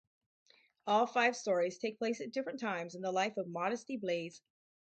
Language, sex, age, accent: English, female, 50-59, United States English